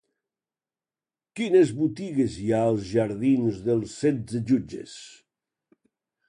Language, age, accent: Catalan, 70-79, valencià